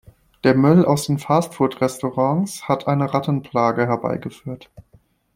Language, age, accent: German, 19-29, Deutschland Deutsch